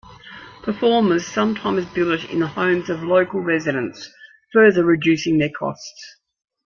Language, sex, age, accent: English, female, 60-69, Australian English